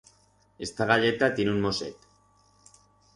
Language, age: Aragonese, 40-49